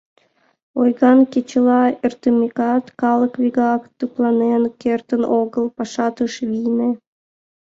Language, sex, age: Mari, female, under 19